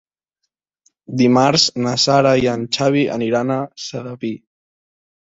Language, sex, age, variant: Catalan, male, 19-29, Central